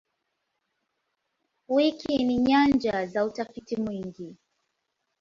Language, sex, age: Swahili, female, 19-29